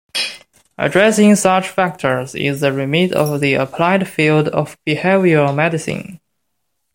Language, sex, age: English, male, 19-29